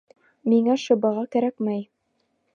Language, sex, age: Bashkir, female, 19-29